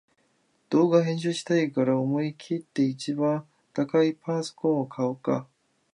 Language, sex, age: Japanese, male, 19-29